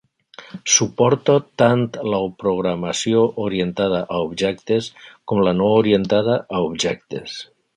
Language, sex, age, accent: Catalan, male, 60-69, valencià